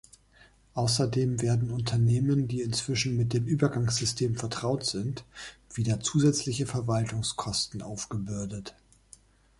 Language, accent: German, Deutschland Deutsch